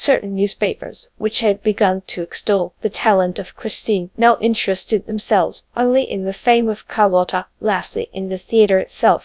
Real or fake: fake